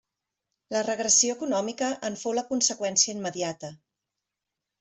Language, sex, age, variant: Catalan, female, 40-49, Central